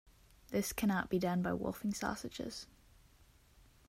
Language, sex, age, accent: English, female, under 19, United States English